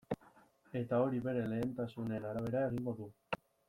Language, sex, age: Basque, male, 19-29